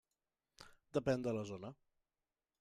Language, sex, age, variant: Catalan, male, 30-39, Central